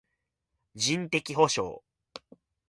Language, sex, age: Japanese, male, 19-29